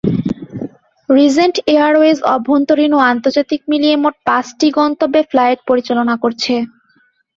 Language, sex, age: Bengali, female, 19-29